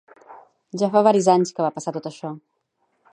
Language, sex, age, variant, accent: Catalan, female, 40-49, Central, central